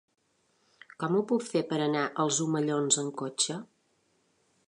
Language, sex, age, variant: Catalan, female, 40-49, Balear